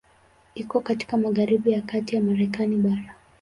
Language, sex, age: Swahili, female, 19-29